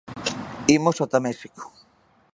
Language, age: Galician, 19-29